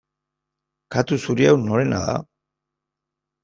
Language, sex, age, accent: Basque, male, 50-59, Mendebalekoa (Araba, Bizkaia, Gipuzkoako mendebaleko herri batzuk)